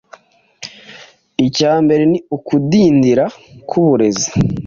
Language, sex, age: Kinyarwanda, male, 19-29